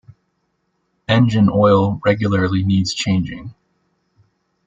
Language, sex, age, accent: English, male, 30-39, United States English